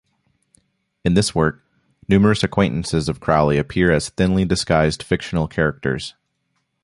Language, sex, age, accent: English, male, 19-29, United States English